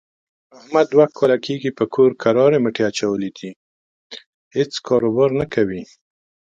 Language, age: Pashto, 50-59